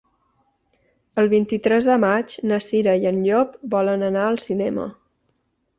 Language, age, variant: Catalan, 30-39, Balear